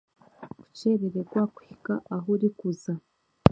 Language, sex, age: Chiga, female, 19-29